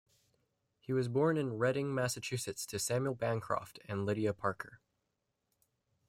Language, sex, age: English, male, 19-29